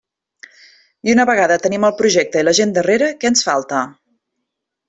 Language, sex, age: Catalan, female, 40-49